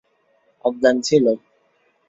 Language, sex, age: Bengali, male, 19-29